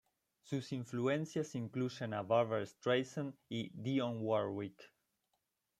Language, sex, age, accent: Spanish, male, 30-39, Rioplatense: Argentina, Uruguay, este de Bolivia, Paraguay